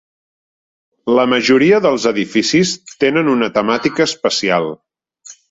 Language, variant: Catalan, Central